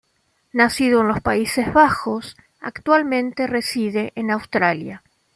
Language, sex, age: Spanish, female, 40-49